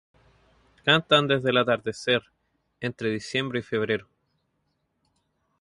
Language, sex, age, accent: Spanish, male, 19-29, Chileno: Chile, Cuyo